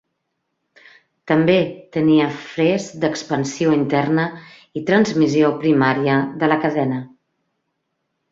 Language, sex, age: Catalan, female, 40-49